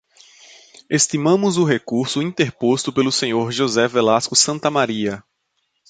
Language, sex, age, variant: Portuguese, male, 30-39, Portuguese (Brasil)